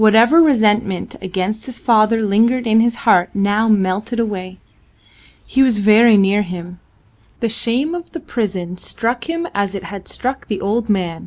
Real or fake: real